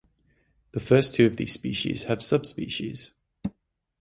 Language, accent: English, United States English; England English